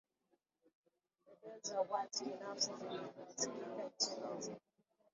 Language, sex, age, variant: Swahili, female, 19-29, Kiswahili cha Bara ya Kenya